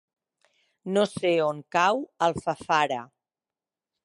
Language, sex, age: Catalan, female, 60-69